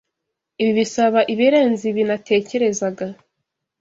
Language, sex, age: Kinyarwanda, female, 19-29